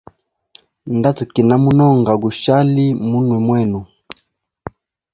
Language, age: Hemba, 19-29